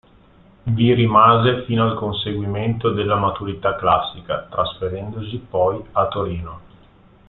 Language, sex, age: Italian, male, 40-49